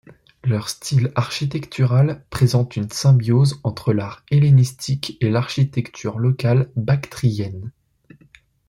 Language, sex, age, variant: French, male, under 19, Français de métropole